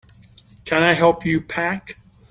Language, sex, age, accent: English, male, 50-59, United States English